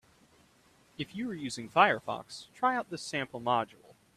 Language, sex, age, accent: English, male, 19-29, United States English